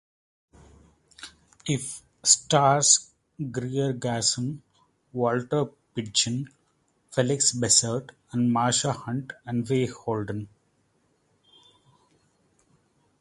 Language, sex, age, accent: English, male, 30-39, India and South Asia (India, Pakistan, Sri Lanka)